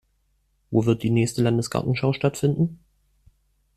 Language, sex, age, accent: German, male, 19-29, Deutschland Deutsch